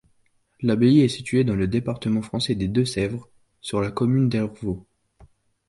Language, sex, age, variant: French, male, 19-29, Français de métropole